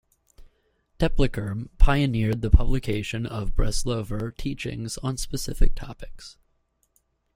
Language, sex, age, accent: English, male, 19-29, United States English